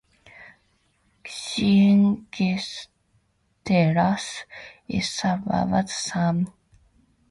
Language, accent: English, United States English